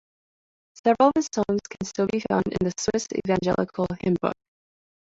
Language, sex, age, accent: English, female, 19-29, United States English